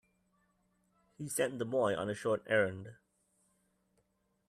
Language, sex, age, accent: English, male, 40-49, United States English